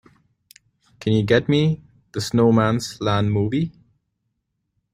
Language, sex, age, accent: English, male, 19-29, India and South Asia (India, Pakistan, Sri Lanka)